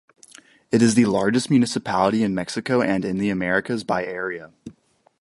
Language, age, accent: English, 19-29, United States English